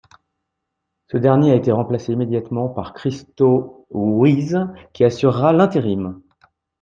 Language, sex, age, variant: French, male, 40-49, Français de métropole